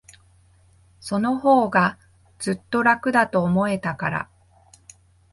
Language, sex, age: Japanese, female, 30-39